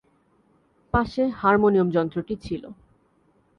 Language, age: Bengali, 19-29